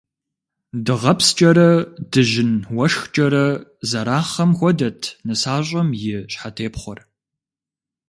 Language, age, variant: Kabardian, 19-29, Адыгэбзэ (Къэбэрдей, Кирил, псоми зэдай)